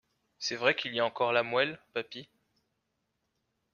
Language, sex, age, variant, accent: French, male, 19-29, Français d'Europe, Français de Suisse